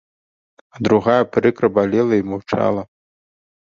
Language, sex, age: Belarusian, male, 19-29